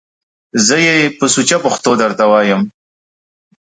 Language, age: Pashto, 30-39